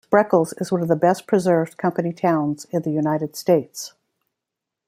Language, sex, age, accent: English, female, 50-59, United States English